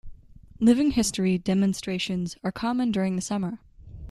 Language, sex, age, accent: English, female, 19-29, United States English